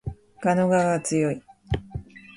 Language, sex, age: Japanese, female, 40-49